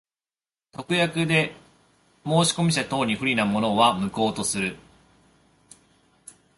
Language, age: Japanese, 40-49